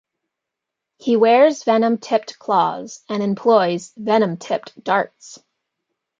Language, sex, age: English, female, 19-29